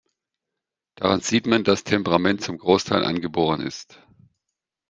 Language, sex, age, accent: German, male, 50-59, Deutschland Deutsch